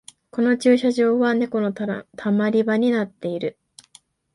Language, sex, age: Japanese, female, 19-29